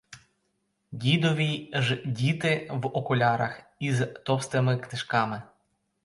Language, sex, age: Ukrainian, male, 30-39